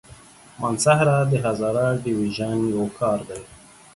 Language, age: Pashto, 30-39